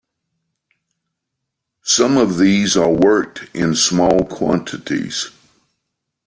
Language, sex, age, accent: English, male, 60-69, United States English